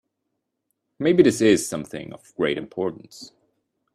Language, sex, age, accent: English, male, 30-39, United States English